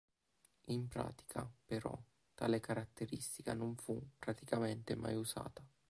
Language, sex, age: Italian, male, 19-29